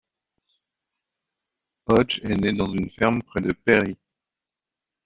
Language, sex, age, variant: French, male, 40-49, Français de métropole